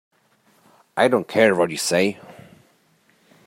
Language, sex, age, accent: English, male, 30-39, United States English